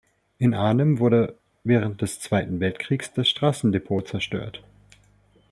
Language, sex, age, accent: German, male, 30-39, Deutschland Deutsch